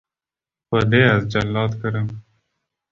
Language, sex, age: Kurdish, male, 19-29